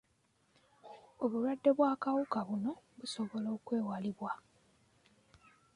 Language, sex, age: Ganda, female, 19-29